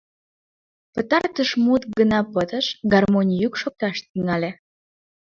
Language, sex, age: Mari, female, 19-29